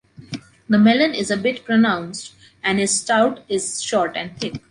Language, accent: English, India and South Asia (India, Pakistan, Sri Lanka)